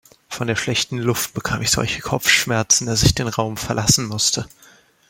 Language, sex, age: German, male, 19-29